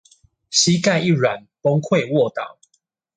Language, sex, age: Chinese, male, 40-49